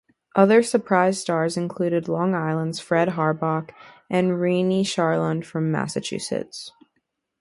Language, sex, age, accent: English, female, under 19, United States English